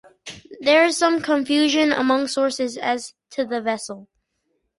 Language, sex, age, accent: English, male, under 19, United States English